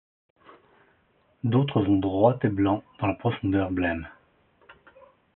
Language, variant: French, Français de métropole